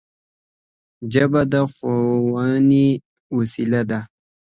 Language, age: Pashto, 19-29